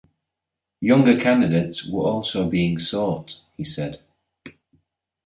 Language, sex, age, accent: English, male, 30-39, England English